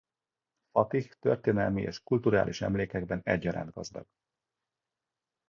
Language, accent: Hungarian, budapesti